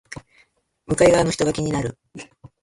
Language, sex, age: Japanese, female, 40-49